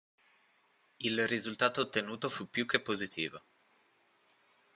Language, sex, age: Italian, male, under 19